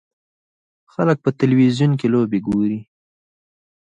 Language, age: Pashto, 19-29